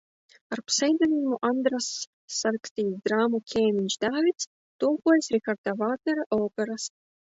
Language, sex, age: Latvian, female, 19-29